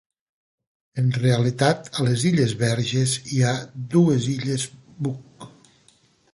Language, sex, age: Catalan, male, 60-69